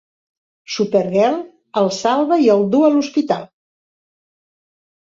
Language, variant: Catalan, Central